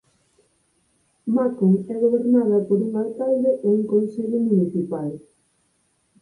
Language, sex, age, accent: Galician, female, 30-39, Normativo (estándar)